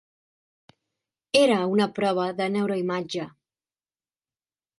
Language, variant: Catalan, Central